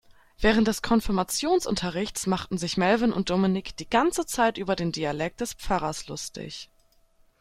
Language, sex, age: German, female, 19-29